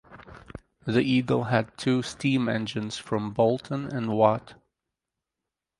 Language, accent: English, United States English